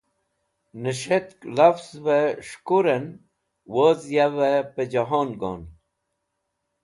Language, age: Wakhi, 70-79